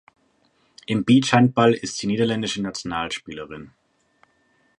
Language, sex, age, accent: German, male, 19-29, Deutschland Deutsch; Süddeutsch